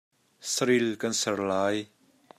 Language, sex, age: Hakha Chin, male, 30-39